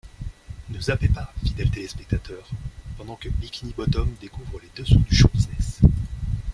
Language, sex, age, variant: French, male, 30-39, Français de métropole